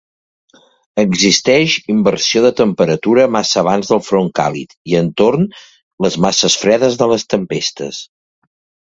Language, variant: Catalan, Central